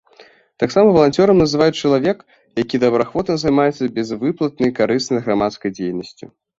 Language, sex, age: Belarusian, male, under 19